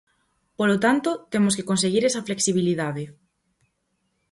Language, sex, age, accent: Galician, female, 19-29, Atlántico (seseo e gheada)